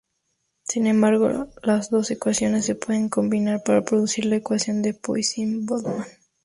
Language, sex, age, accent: Spanish, female, 19-29, México